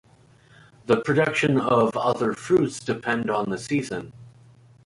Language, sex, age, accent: English, male, 40-49, United States English